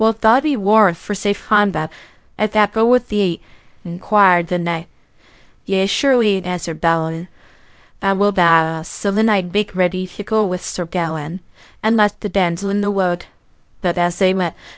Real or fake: fake